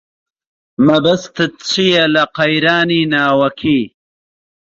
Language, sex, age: Central Kurdish, male, 30-39